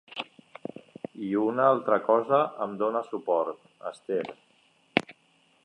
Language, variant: Catalan, Septentrional